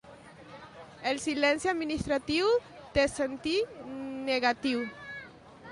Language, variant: Catalan, Central